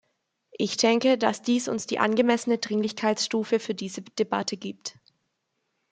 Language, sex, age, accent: German, female, 19-29, Deutschland Deutsch